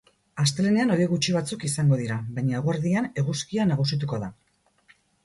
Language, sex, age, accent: Basque, female, 40-49, Erdialdekoa edo Nafarra (Gipuzkoa, Nafarroa)